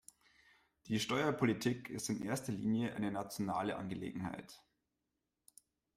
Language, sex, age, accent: German, male, 30-39, Deutschland Deutsch